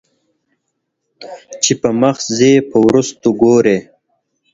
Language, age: Pashto, 19-29